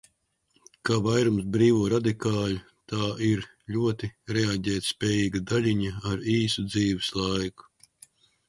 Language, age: Latvian, 40-49